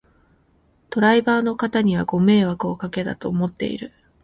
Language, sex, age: Japanese, female, 19-29